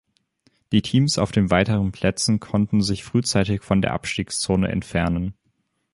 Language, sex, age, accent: German, male, under 19, Deutschland Deutsch